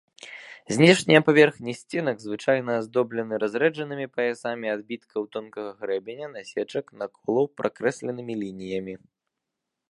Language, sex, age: Belarusian, male, 19-29